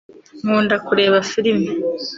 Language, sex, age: Kinyarwanda, female, 19-29